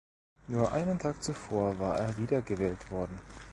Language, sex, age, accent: German, male, 30-39, Deutschland Deutsch